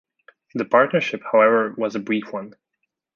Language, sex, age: English, male, 19-29